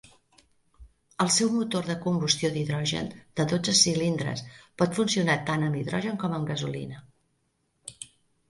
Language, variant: Catalan, Central